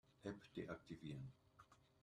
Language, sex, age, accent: German, male, 60-69, Deutschland Deutsch